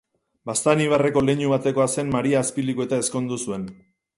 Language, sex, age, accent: Basque, male, 30-39, Erdialdekoa edo Nafarra (Gipuzkoa, Nafarroa)